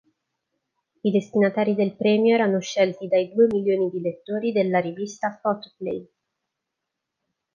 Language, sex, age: Italian, female, 19-29